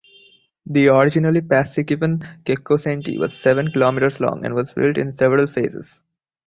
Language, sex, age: English, male, 19-29